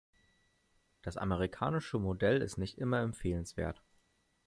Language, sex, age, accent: German, male, 19-29, Deutschland Deutsch